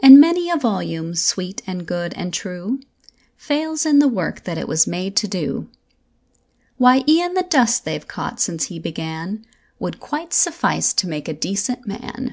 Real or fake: real